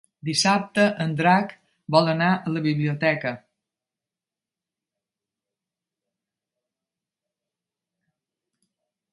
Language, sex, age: Catalan, female, 70-79